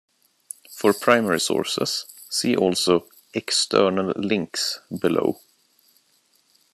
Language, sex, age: English, male, 30-39